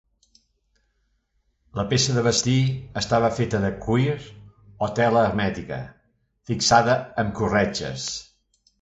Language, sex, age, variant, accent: Catalan, male, 60-69, Central, central